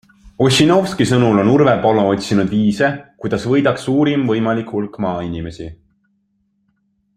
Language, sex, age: Estonian, male, 19-29